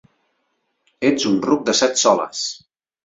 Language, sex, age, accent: Catalan, male, 40-49, Català central